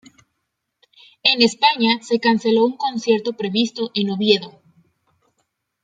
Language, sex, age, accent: Spanish, female, 19-29, México